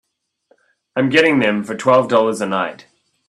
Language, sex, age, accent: English, male, 40-49, United States English